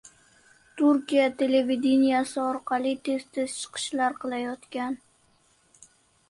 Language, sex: Uzbek, male